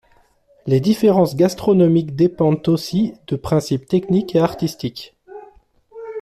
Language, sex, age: French, male, 40-49